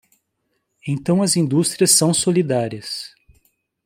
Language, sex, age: Portuguese, male, 40-49